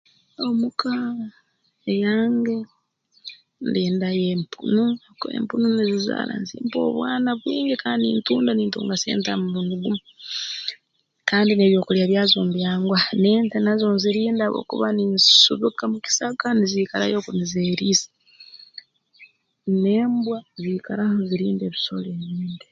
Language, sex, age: Tooro, female, 30-39